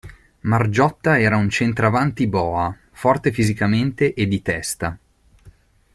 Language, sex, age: Italian, male, 30-39